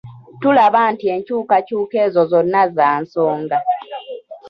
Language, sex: Ganda, female